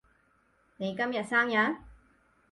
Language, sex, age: Cantonese, female, 30-39